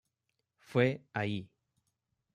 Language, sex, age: Spanish, male, 30-39